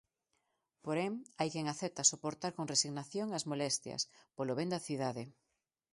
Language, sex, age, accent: Galician, female, 40-49, Normativo (estándar)